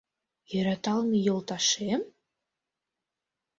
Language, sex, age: Mari, female, under 19